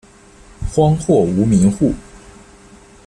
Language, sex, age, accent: Chinese, male, 19-29, 出生地：河南省